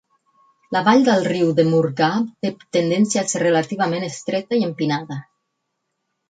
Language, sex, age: Catalan, female, 50-59